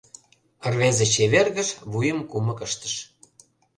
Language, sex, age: Mari, male, 50-59